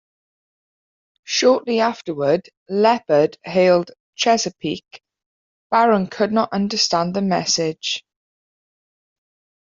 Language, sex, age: English, female, 19-29